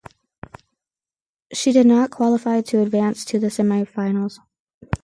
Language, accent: English, United States English